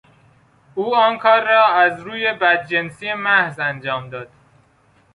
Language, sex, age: Persian, male, 19-29